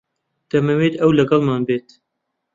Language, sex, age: Central Kurdish, male, 19-29